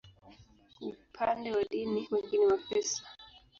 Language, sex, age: Swahili, female, 19-29